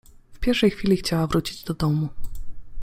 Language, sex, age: Polish, female, 19-29